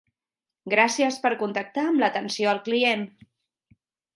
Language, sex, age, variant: Catalan, female, 19-29, Central